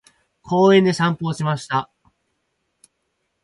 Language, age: Japanese, 19-29